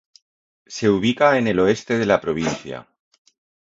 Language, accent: Spanish, España: Norte peninsular (Asturias, Castilla y León, Cantabria, País Vasco, Navarra, Aragón, La Rioja, Guadalajara, Cuenca)